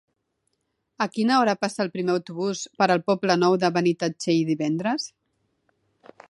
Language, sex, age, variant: Catalan, female, 40-49, Central